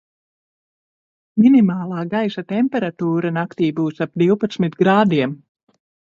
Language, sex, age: Latvian, female, 30-39